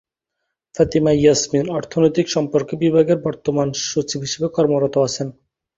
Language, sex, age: Bengali, male, 19-29